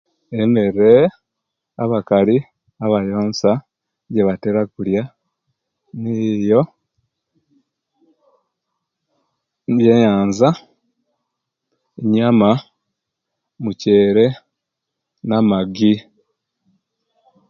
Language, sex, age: Kenyi, male, 40-49